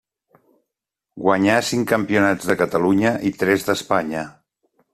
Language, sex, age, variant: Catalan, male, 50-59, Central